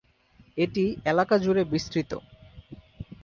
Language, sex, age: Bengali, male, 19-29